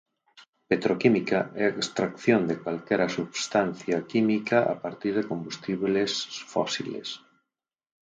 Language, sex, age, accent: Galician, male, 40-49, Central (gheada); Normativo (estándar)